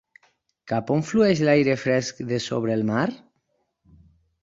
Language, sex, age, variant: Catalan, male, 30-39, Nord-Occidental